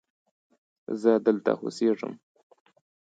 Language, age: Pashto, 19-29